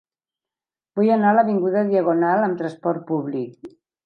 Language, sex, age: Catalan, female, 70-79